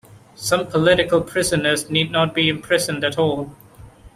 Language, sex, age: English, male, 19-29